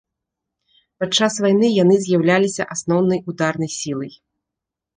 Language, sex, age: Belarusian, female, 30-39